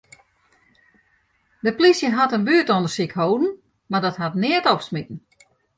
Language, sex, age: Western Frisian, female, 60-69